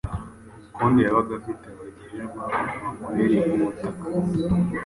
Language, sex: Kinyarwanda, male